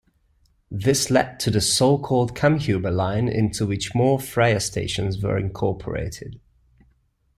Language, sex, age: English, male, 30-39